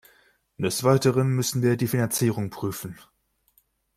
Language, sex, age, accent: German, male, 19-29, Deutschland Deutsch